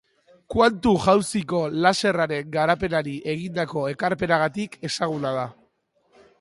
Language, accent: Basque, Mendebalekoa (Araba, Bizkaia, Gipuzkoako mendebaleko herri batzuk)